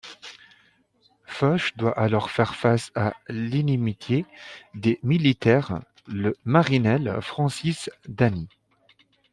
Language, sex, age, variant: French, male, 30-39, Français de métropole